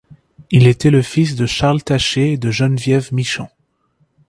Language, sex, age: French, male, 19-29